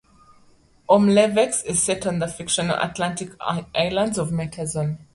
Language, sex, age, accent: English, female, 30-39, Southern African (South Africa, Zimbabwe, Namibia)